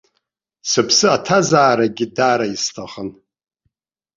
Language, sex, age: Abkhazian, male, 60-69